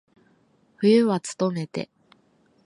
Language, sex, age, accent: Japanese, female, 19-29, 標準語